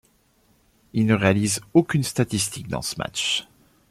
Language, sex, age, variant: French, male, 40-49, Français de métropole